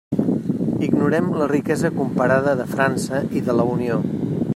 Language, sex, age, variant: Catalan, male, 50-59, Central